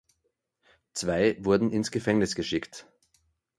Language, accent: German, Österreichisches Deutsch